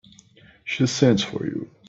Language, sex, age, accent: English, male, 40-49, United States English